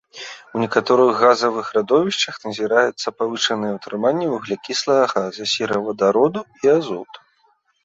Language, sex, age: Belarusian, male, 30-39